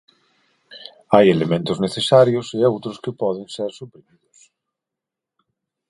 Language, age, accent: Galician, 40-49, Normativo (estándar); Neofalante